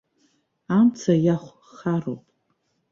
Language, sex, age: Abkhazian, female, 40-49